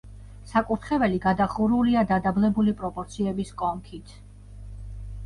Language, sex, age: Georgian, female, 40-49